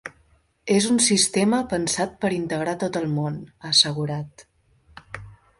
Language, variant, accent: Catalan, Central, Barceloní